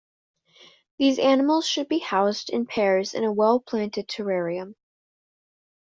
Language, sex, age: English, female, under 19